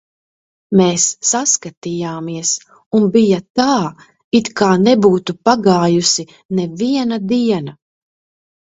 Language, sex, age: Latvian, female, 30-39